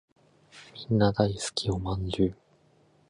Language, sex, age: Japanese, male, 19-29